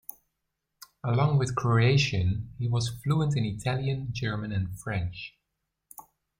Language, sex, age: English, male, 30-39